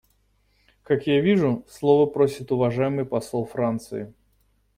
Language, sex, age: Russian, male, 30-39